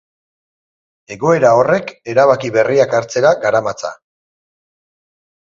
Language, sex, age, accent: Basque, male, 40-49, Erdialdekoa edo Nafarra (Gipuzkoa, Nafarroa)